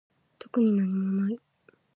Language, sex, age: Japanese, female, 19-29